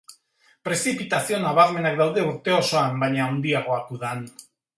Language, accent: Basque, Erdialdekoa edo Nafarra (Gipuzkoa, Nafarroa)